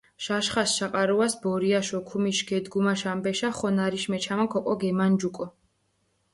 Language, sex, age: Mingrelian, female, 19-29